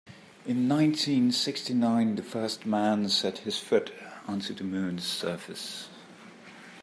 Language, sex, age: English, male, 30-39